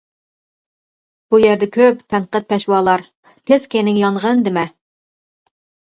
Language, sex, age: Uyghur, female, 40-49